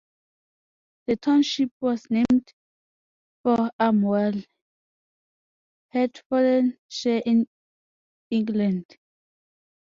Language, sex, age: English, female, 19-29